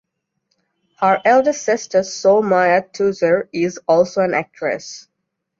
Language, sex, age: English, female, 19-29